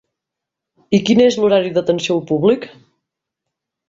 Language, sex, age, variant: Catalan, female, 40-49, Central